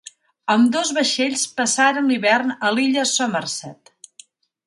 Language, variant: Catalan, Central